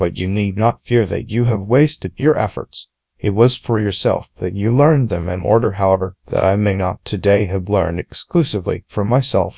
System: TTS, GradTTS